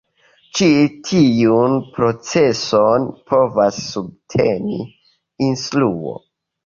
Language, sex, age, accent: Esperanto, male, 19-29, Internacia